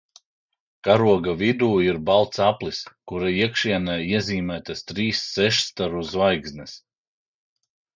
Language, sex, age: Latvian, male, 40-49